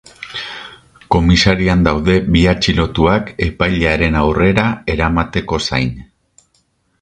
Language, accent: Basque, Erdialdekoa edo Nafarra (Gipuzkoa, Nafarroa)